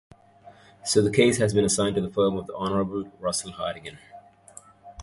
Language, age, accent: English, 19-29, England English